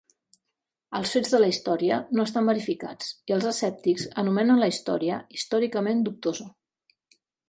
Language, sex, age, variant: Catalan, female, 40-49, Central